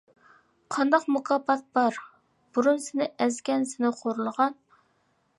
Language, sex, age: Uyghur, female, 19-29